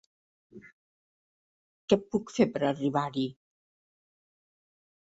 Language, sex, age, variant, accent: Catalan, female, 70-79, Central, central